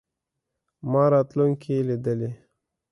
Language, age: Pashto, 19-29